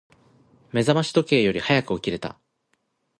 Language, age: Japanese, 40-49